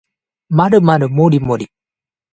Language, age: Japanese, 19-29